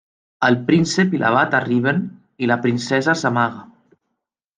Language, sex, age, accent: Catalan, male, 19-29, valencià